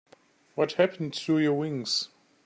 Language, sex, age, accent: English, male, 30-39, United States English